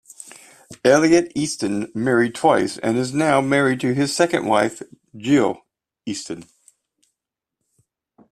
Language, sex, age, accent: English, male, 50-59, United States English